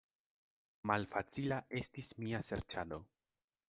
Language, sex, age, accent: Esperanto, male, under 19, Internacia